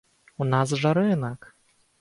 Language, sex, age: Belarusian, male, 19-29